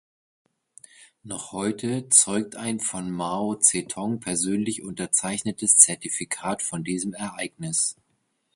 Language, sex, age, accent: German, male, 40-49, Deutschland Deutsch